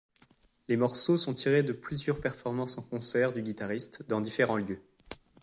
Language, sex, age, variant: French, male, 19-29, Français de métropole